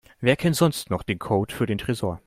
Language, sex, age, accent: German, male, under 19, Deutschland Deutsch